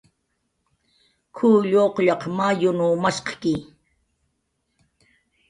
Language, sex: Jaqaru, female